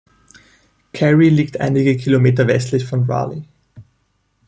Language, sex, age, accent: German, male, 30-39, Österreichisches Deutsch